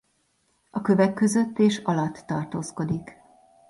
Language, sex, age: Hungarian, female, 40-49